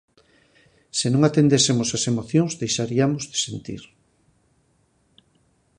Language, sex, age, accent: Galician, male, 50-59, Atlántico (seseo e gheada)